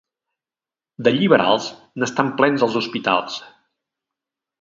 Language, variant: Catalan, Central